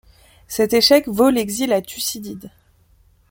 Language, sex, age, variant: French, female, 19-29, Français de métropole